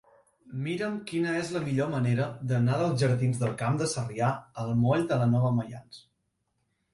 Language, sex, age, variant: Catalan, male, 19-29, Central